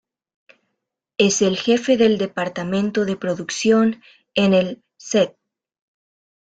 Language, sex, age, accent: Spanish, female, 19-29, América central